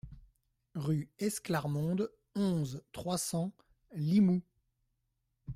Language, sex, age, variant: French, male, 40-49, Français de métropole